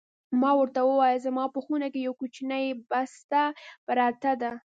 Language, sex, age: Pashto, female, 19-29